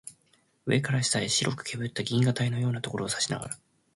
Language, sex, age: Japanese, male, 19-29